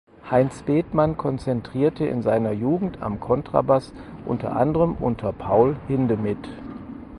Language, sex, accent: German, male, Deutschland Deutsch